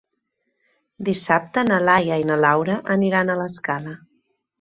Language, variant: Catalan, Central